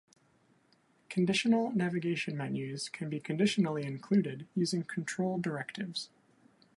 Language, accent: English, United States English